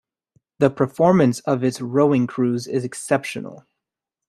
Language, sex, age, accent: English, male, 19-29, United States English